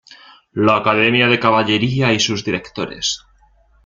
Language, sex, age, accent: Spanish, male, 19-29, España: Centro-Sur peninsular (Madrid, Toledo, Castilla-La Mancha)